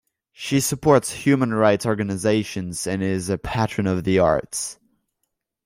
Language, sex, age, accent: English, male, under 19, United States English